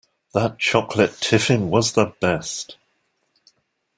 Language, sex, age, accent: English, male, 60-69, England English